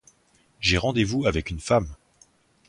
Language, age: French, 30-39